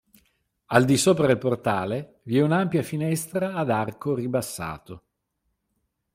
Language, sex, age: Italian, male, 50-59